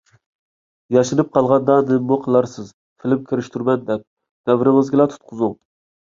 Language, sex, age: Uyghur, male, 19-29